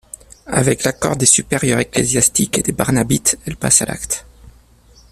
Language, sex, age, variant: French, male, 30-39, Français de métropole